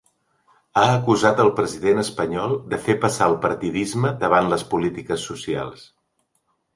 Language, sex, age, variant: Catalan, male, 50-59, Central